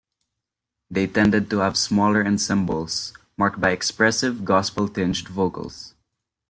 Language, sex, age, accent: English, male, 19-29, Filipino